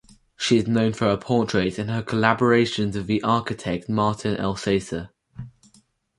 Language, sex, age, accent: English, male, under 19, England English